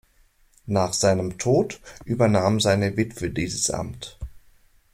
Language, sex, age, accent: German, male, 30-39, Deutschland Deutsch